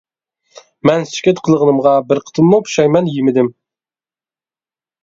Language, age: Uyghur, 19-29